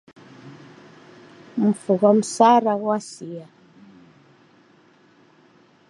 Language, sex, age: Taita, female, 60-69